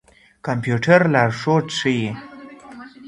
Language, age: Pashto, under 19